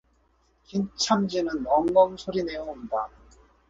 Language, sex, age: Korean, male, 40-49